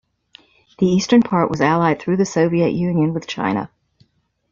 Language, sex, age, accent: English, female, 50-59, United States English